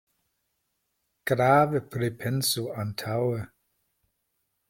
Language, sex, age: Esperanto, male, 50-59